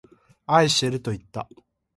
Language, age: Japanese, under 19